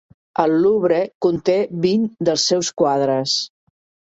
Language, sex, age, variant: Catalan, female, 50-59, Central